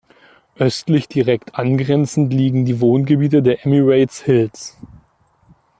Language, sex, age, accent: German, male, 19-29, Deutschland Deutsch